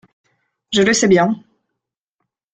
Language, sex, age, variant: French, female, 19-29, Français de métropole